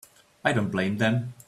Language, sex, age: English, male, 30-39